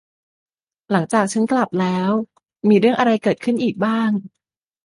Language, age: Thai, 19-29